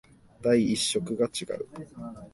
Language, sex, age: Japanese, male, 19-29